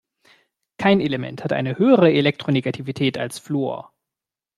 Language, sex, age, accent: German, male, 19-29, Deutschland Deutsch